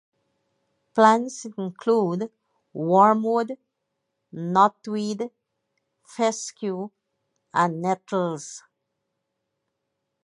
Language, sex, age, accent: English, female, 50-59, England English